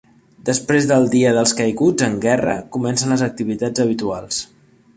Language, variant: Catalan, Central